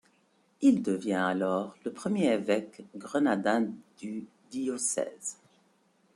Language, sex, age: French, female, 50-59